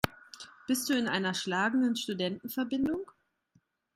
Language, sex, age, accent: German, female, 30-39, Deutschland Deutsch